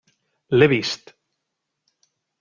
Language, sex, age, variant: Catalan, male, 30-39, Central